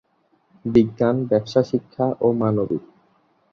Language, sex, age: Bengali, male, under 19